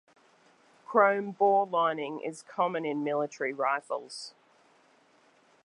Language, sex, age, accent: English, female, 50-59, Australian English